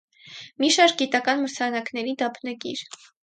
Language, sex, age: Armenian, female, under 19